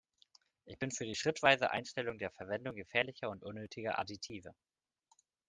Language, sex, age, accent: German, male, 19-29, Deutschland Deutsch